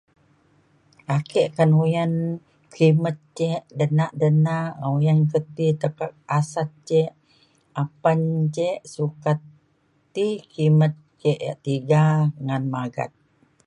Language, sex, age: Mainstream Kenyah, female, 60-69